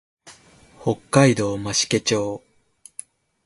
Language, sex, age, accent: Japanese, male, 19-29, 標準語